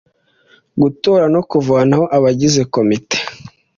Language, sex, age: Kinyarwanda, male, 19-29